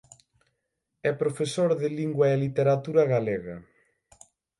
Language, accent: Galician, Atlántico (seseo e gheada); Normativo (estándar)